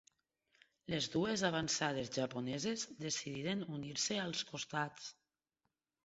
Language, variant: Catalan, Septentrional